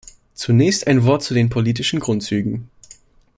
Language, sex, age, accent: German, male, 19-29, Deutschland Deutsch